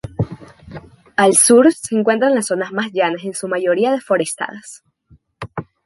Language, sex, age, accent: Spanish, female, 19-29, Andino-Pacífico: Colombia, Perú, Ecuador, oeste de Bolivia y Venezuela andina